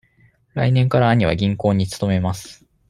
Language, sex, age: Japanese, male, 30-39